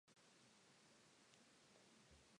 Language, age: English, 19-29